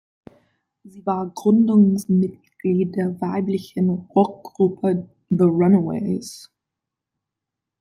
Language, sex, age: German, female, 19-29